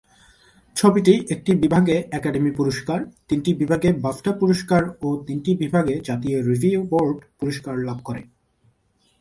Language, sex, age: Bengali, male, 19-29